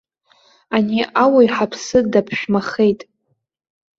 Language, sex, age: Abkhazian, female, 19-29